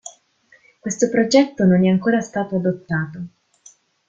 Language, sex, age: Italian, female, 19-29